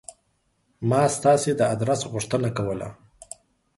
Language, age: Pashto, 30-39